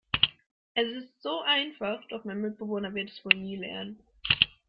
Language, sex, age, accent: German, female, 19-29, Deutschland Deutsch